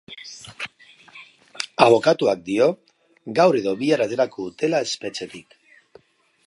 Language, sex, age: Basque, male, 40-49